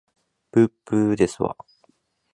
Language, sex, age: Japanese, male, 19-29